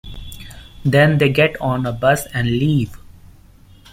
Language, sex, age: English, male, 19-29